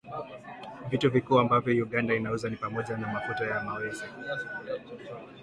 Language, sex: Swahili, male